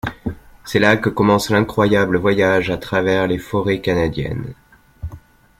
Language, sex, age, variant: French, male, 30-39, Français de métropole